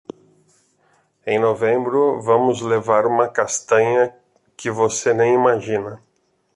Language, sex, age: Portuguese, male, 40-49